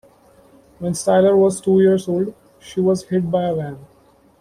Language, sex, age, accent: English, male, 19-29, India and South Asia (India, Pakistan, Sri Lanka)